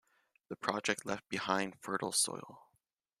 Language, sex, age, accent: English, male, 19-29, United States English